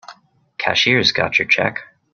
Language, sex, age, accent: English, male, under 19, Canadian English